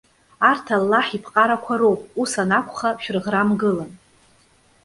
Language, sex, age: Abkhazian, female, 30-39